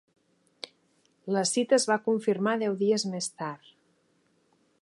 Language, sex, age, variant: Catalan, female, 30-39, Central